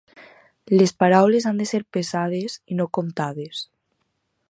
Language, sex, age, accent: Catalan, female, under 19, valencià